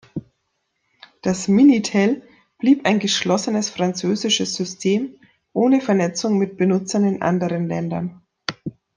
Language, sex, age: German, female, 30-39